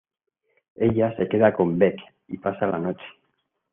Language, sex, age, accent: Spanish, male, 50-59, España: Centro-Sur peninsular (Madrid, Toledo, Castilla-La Mancha)